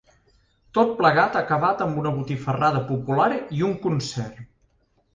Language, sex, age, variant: Catalan, male, 40-49, Central